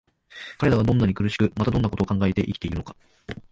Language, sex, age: Japanese, male, 19-29